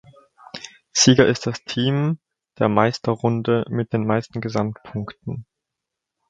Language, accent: German, Deutschland Deutsch